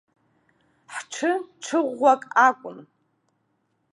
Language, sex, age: Abkhazian, female, 30-39